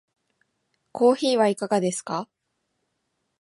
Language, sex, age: Japanese, female, 19-29